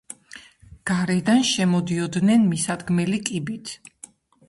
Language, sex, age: Georgian, female, 50-59